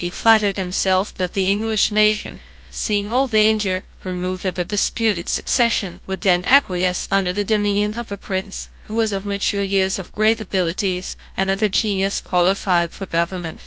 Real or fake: fake